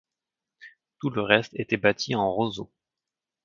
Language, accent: French, Français du Canada